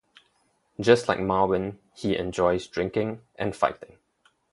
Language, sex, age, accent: English, male, 19-29, Singaporean English